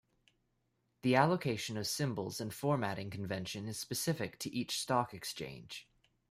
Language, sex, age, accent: English, male, 19-29, Canadian English